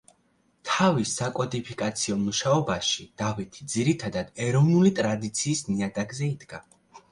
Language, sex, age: Georgian, male, 19-29